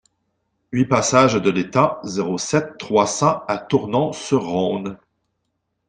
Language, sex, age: French, male, 40-49